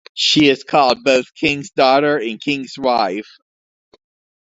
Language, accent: English, United States English